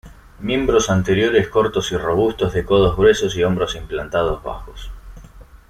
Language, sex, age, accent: Spanish, male, 19-29, Rioplatense: Argentina, Uruguay, este de Bolivia, Paraguay